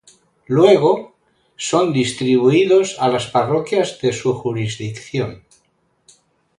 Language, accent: Spanish, España: Norte peninsular (Asturias, Castilla y León, Cantabria, País Vasco, Navarra, Aragón, La Rioja, Guadalajara, Cuenca)